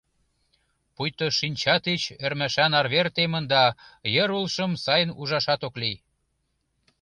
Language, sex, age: Mari, male, 30-39